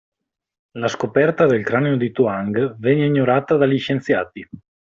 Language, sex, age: Italian, male, 19-29